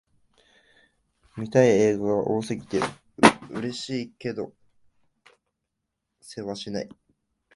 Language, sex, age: Japanese, male, 19-29